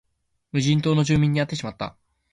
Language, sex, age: Japanese, male, under 19